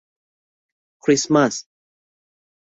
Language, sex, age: Thai, male, 30-39